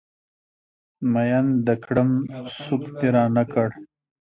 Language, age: Pashto, 19-29